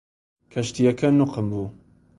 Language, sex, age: Central Kurdish, male, 30-39